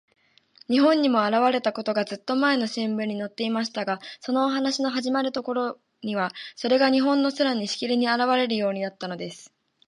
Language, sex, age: Japanese, female, under 19